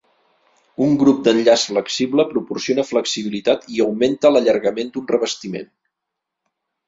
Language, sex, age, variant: Catalan, male, 40-49, Central